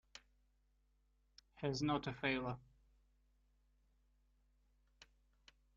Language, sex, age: English, male, 19-29